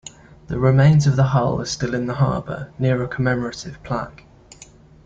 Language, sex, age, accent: English, male, 19-29, England English